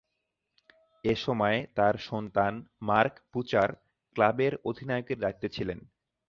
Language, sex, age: Bengali, male, 19-29